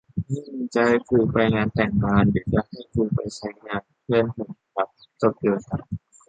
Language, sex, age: Thai, male, under 19